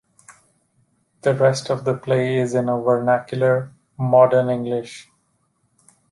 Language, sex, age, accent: English, male, 30-39, India and South Asia (India, Pakistan, Sri Lanka)